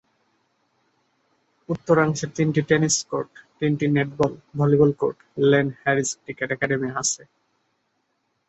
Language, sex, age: Bengali, male, 19-29